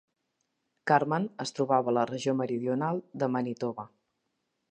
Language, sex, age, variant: Catalan, female, 40-49, Central